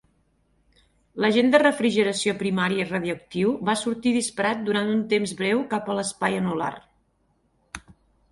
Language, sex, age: Catalan, female, 50-59